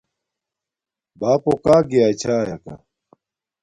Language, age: Domaaki, 30-39